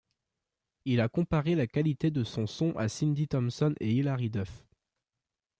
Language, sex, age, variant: French, male, under 19, Français de métropole